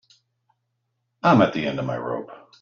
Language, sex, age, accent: English, male, 50-59, United States English